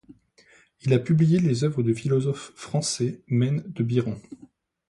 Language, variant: French, Français de métropole